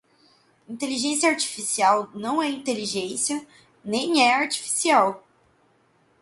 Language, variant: Portuguese, Portuguese (Brasil)